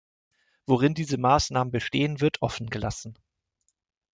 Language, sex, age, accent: German, male, 30-39, Deutschland Deutsch